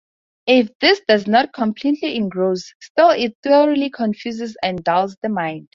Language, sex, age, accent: English, female, under 19, Southern African (South Africa, Zimbabwe, Namibia)